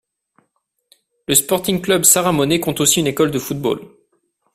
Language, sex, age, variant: French, male, 30-39, Français de métropole